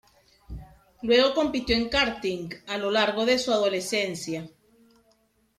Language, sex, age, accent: Spanish, female, 40-49, Caribe: Cuba, Venezuela, Puerto Rico, República Dominicana, Panamá, Colombia caribeña, México caribeño, Costa del golfo de México